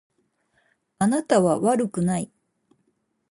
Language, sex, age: Japanese, female, 60-69